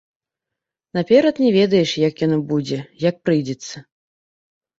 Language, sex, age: Belarusian, female, 30-39